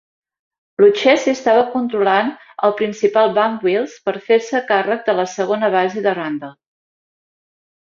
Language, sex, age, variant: Catalan, female, 50-59, Central